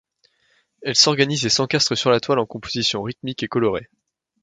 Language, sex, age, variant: French, male, 19-29, Français de métropole